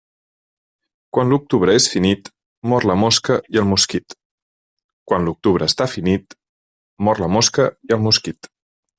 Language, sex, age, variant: Catalan, male, 30-39, Central